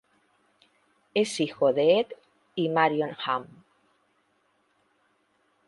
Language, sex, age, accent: Spanish, female, 50-59, España: Centro-Sur peninsular (Madrid, Toledo, Castilla-La Mancha)